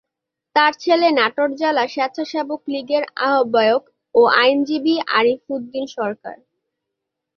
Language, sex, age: Bengali, female, 19-29